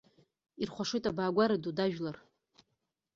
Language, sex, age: Abkhazian, female, 30-39